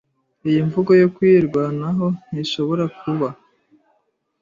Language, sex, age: Kinyarwanda, female, 30-39